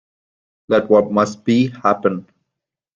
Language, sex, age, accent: English, male, 19-29, India and South Asia (India, Pakistan, Sri Lanka)